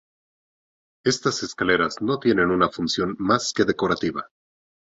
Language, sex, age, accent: Spanish, male, 30-39, México